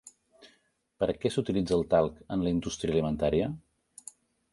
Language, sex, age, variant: Catalan, male, 50-59, Central